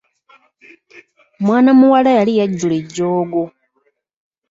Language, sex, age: Ganda, female, 19-29